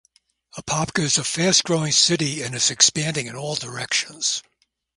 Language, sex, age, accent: English, male, 70-79, United States English